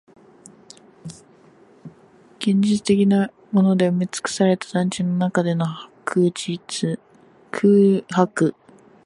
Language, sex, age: Japanese, female, under 19